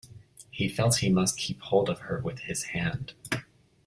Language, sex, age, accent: English, male, 19-29, United States English